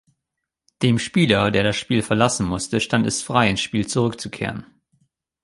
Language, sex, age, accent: German, male, 30-39, Deutschland Deutsch